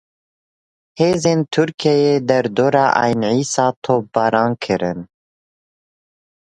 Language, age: Kurdish, 19-29